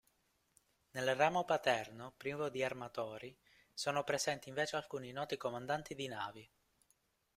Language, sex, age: Italian, male, 19-29